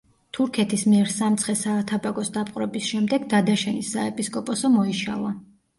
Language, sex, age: Georgian, female, 30-39